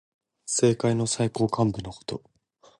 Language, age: Japanese, 19-29